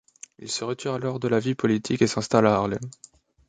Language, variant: French, Français de métropole